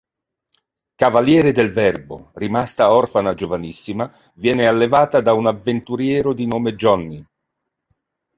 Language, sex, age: Italian, male, 60-69